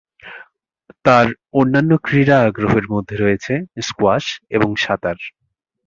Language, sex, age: Bengali, male, 19-29